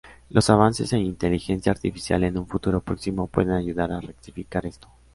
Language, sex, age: Spanish, male, 19-29